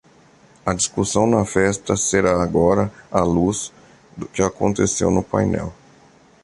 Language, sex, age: Portuguese, male, 30-39